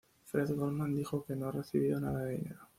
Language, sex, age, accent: Spanish, male, 19-29, España: Norte peninsular (Asturias, Castilla y León, Cantabria, País Vasco, Navarra, Aragón, La Rioja, Guadalajara, Cuenca)